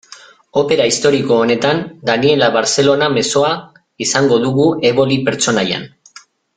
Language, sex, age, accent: Basque, male, 40-49, Mendebalekoa (Araba, Bizkaia, Gipuzkoako mendebaleko herri batzuk)